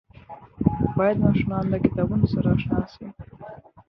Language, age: Pashto, under 19